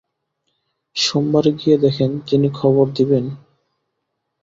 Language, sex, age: Bengali, male, 19-29